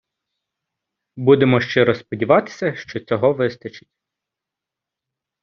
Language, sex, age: Ukrainian, male, 19-29